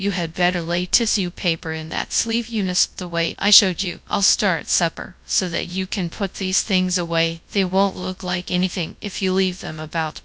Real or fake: fake